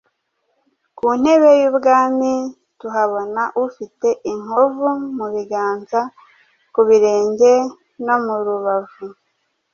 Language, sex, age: Kinyarwanda, female, 30-39